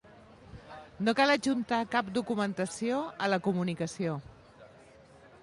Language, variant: Catalan, Septentrional